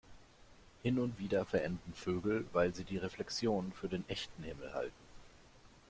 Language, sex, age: German, male, 50-59